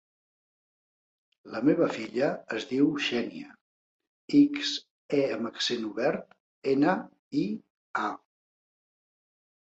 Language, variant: Catalan, Central